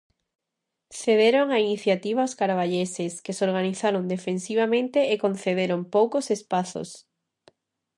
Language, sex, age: Galician, female, 19-29